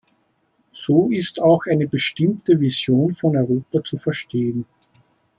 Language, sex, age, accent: German, male, 40-49, Österreichisches Deutsch